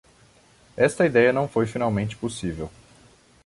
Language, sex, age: Portuguese, male, 19-29